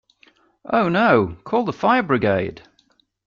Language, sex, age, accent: English, male, 50-59, England English